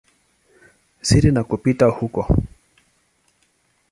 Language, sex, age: Swahili, male, 30-39